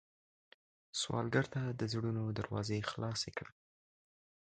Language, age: Pashto, under 19